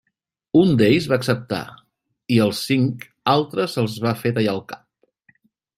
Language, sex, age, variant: Catalan, male, 40-49, Central